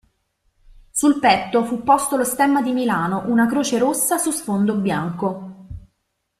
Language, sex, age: Italian, female, 30-39